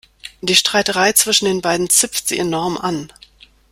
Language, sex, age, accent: German, female, 30-39, Deutschland Deutsch